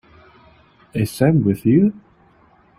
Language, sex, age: English, male, 19-29